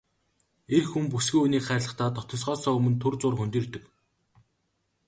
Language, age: Mongolian, 19-29